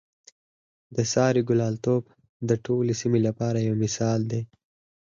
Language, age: Pashto, under 19